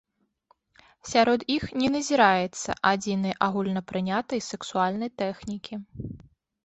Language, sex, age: Belarusian, female, 30-39